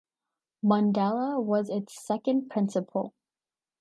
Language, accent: English, United States English